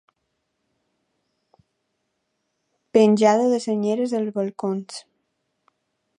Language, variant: Catalan, Balear